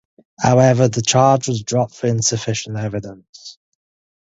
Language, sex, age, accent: English, male, 19-29, England English